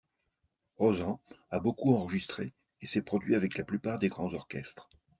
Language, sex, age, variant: French, male, 50-59, Français de métropole